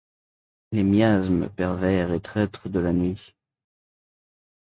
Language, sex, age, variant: French, male, under 19, Français de métropole